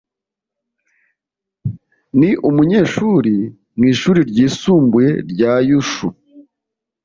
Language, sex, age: Kinyarwanda, male, 40-49